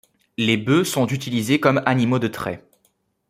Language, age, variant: French, 19-29, Français de métropole